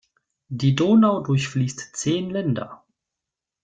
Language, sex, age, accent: German, male, 30-39, Deutschland Deutsch